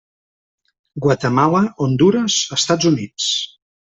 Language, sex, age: Catalan, male, 40-49